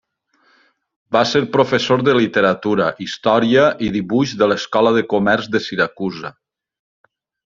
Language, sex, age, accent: Catalan, male, 50-59, valencià